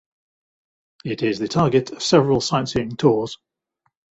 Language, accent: English, England English